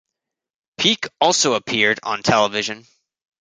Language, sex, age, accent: English, male, 19-29, United States English